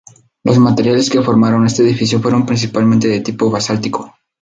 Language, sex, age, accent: Spanish, male, 19-29, México